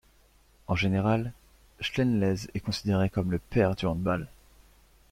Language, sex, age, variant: French, male, 19-29, Français de métropole